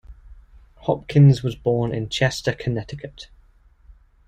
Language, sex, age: English, male, 30-39